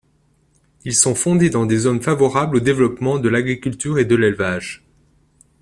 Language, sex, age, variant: French, male, 40-49, Français de métropole